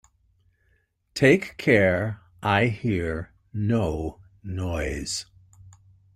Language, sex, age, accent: English, male, 60-69, United States English